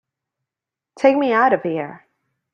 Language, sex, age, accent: English, female, 30-39, Canadian English